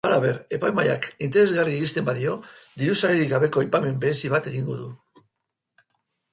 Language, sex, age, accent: Basque, male, 50-59, Mendebalekoa (Araba, Bizkaia, Gipuzkoako mendebaleko herri batzuk)